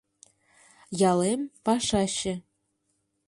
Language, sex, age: Mari, female, 19-29